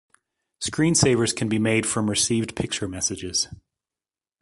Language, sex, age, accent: English, male, 40-49, United States English